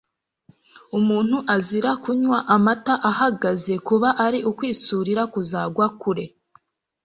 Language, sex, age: Kinyarwanda, female, 19-29